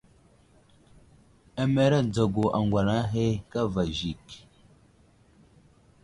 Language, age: Wuzlam, 19-29